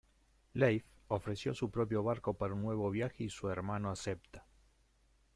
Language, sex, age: Spanish, male, 50-59